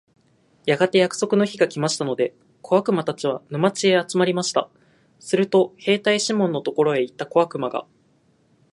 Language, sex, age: Japanese, male, 19-29